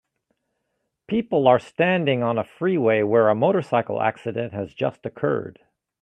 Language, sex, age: English, male, 50-59